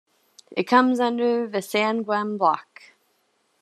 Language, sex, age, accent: English, female, 19-29, United States English